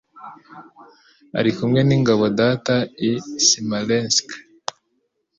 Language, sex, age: Kinyarwanda, female, 30-39